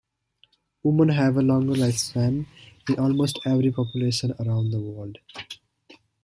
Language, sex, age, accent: English, male, 19-29, United States English